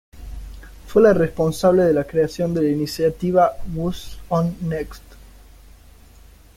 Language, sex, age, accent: Spanish, male, under 19, Rioplatense: Argentina, Uruguay, este de Bolivia, Paraguay